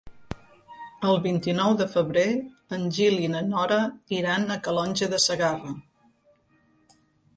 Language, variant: Catalan, Central